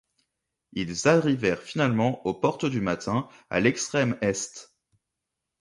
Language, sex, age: French, male, 30-39